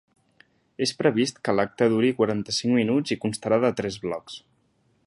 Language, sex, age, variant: Catalan, male, under 19, Central